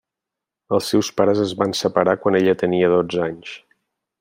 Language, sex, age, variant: Catalan, male, 40-49, Central